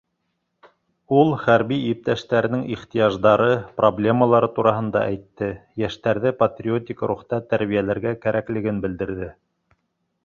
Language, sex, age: Bashkir, male, 30-39